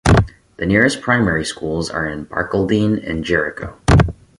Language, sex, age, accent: English, male, 19-29, United States English